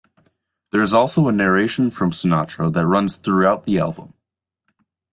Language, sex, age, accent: English, male, 19-29, United States English